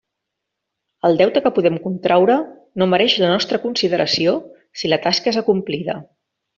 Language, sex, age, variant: Catalan, female, 40-49, Central